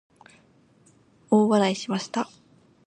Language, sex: Japanese, female